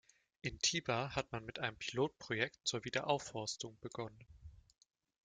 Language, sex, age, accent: German, male, 19-29, Deutschland Deutsch